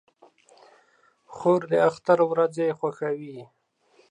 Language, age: Pashto, 30-39